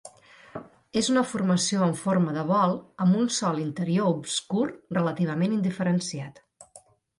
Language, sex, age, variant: Catalan, female, 40-49, Central